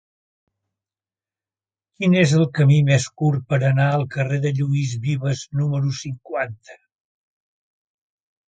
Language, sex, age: Catalan, male, 70-79